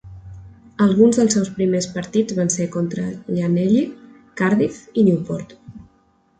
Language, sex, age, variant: Catalan, female, 19-29, Central